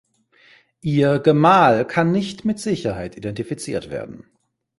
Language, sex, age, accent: German, male, 40-49, Deutschland Deutsch